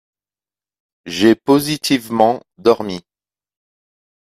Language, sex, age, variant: French, male, 40-49, Français de métropole